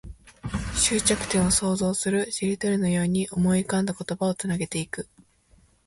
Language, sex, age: Japanese, female, 19-29